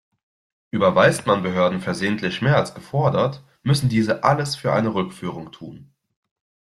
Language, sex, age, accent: German, male, 19-29, Deutschland Deutsch